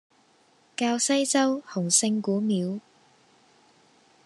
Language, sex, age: Cantonese, female, 19-29